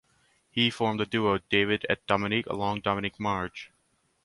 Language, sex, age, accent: English, male, 19-29, United States English